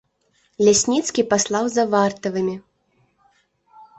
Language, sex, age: Belarusian, female, 19-29